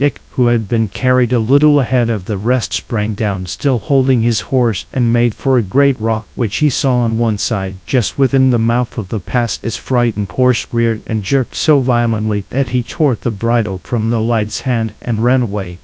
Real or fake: fake